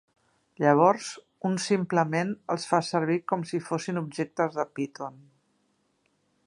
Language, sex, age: Catalan, female, 50-59